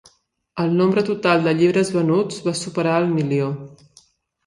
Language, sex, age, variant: Catalan, female, 40-49, Central